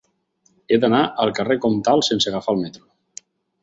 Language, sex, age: Catalan, male, 40-49